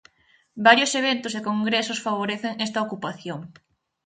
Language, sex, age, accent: Galician, female, 19-29, Atlántico (seseo e gheada)